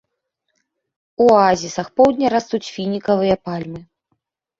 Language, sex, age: Belarusian, female, 19-29